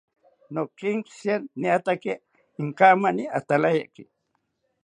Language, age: South Ucayali Ashéninka, 60-69